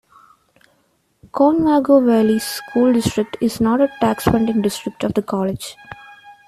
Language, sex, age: English, female, 19-29